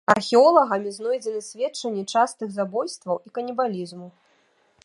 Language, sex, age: Belarusian, female, 30-39